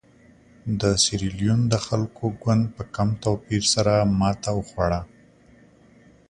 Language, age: Pashto, 30-39